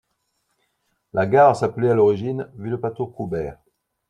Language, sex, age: French, male, 40-49